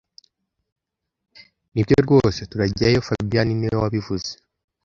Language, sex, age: Kinyarwanda, male, under 19